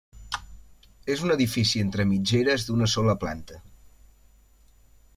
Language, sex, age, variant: Catalan, male, 19-29, Central